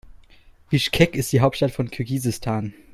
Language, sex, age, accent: German, male, 19-29, Deutschland Deutsch